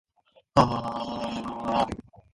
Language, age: English, 19-29